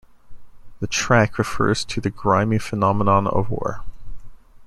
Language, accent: English, United States English